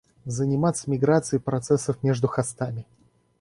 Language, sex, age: Russian, male, 19-29